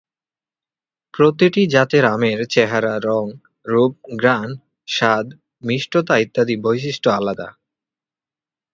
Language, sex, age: Bengali, male, 19-29